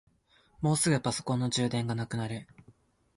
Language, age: Japanese, 19-29